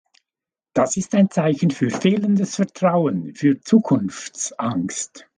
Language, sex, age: German, male, 60-69